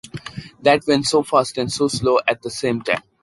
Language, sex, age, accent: English, male, 19-29, India and South Asia (India, Pakistan, Sri Lanka)